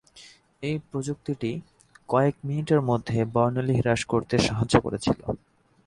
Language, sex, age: Bengali, male, 19-29